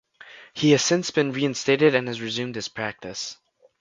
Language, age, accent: English, under 19, United States English